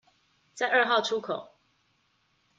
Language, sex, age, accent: Chinese, female, 19-29, 出生地：臺北市